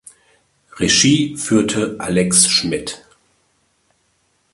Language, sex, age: German, male, 40-49